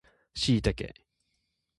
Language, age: Japanese, 19-29